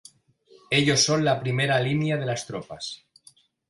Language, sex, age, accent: Spanish, male, 40-49, España: Norte peninsular (Asturias, Castilla y León, Cantabria, País Vasco, Navarra, Aragón, La Rioja, Guadalajara, Cuenca)